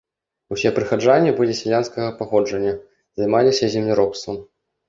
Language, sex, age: Belarusian, male, 19-29